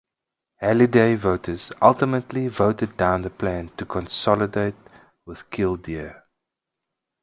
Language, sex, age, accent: English, male, 30-39, Southern African (South Africa, Zimbabwe, Namibia)